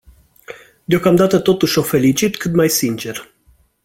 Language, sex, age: Romanian, male, 30-39